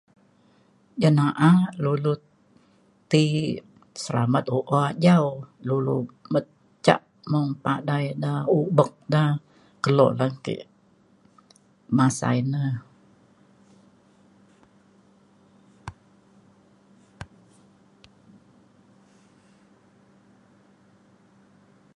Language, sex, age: Mainstream Kenyah, female, 70-79